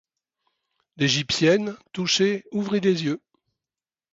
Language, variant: French, Français de métropole